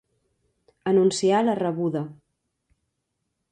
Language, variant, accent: Catalan, Central, central